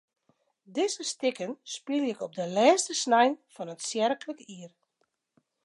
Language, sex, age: Western Frisian, female, 40-49